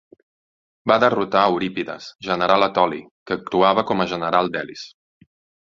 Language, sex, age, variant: Catalan, male, 30-39, Central